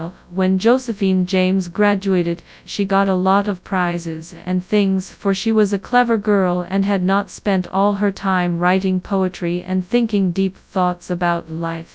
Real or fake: fake